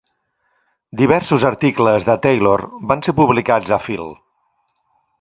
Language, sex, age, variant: Catalan, male, 50-59, Central